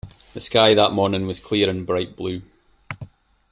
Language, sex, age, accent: English, male, 30-39, Scottish English